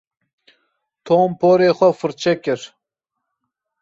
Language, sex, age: Kurdish, male, 30-39